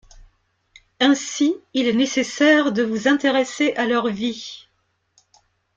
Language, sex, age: French, female, 50-59